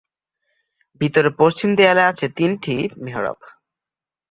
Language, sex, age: Bengali, male, under 19